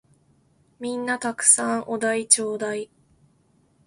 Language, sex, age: Japanese, female, 19-29